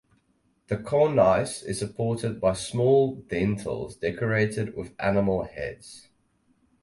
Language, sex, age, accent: English, male, 19-29, Southern African (South Africa, Zimbabwe, Namibia)